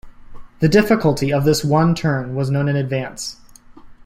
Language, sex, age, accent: English, male, 19-29, United States English